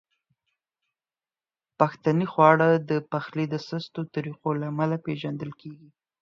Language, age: Pashto, 19-29